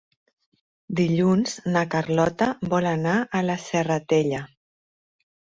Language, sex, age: Catalan, female, 40-49